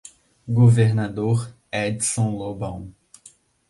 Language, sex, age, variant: Portuguese, male, under 19, Portuguese (Brasil)